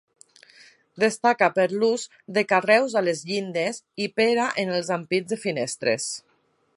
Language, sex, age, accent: Catalan, female, 30-39, valencià